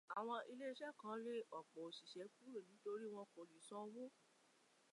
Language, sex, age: Yoruba, female, 19-29